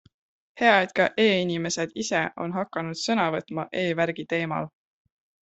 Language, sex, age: Estonian, female, 19-29